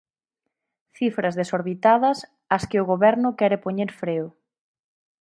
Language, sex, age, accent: Galician, female, 19-29, Central (gheada); Normativo (estándar)